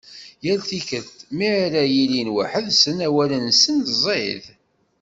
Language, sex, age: Kabyle, male, 50-59